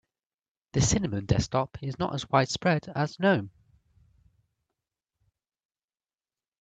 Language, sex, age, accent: English, male, 19-29, England English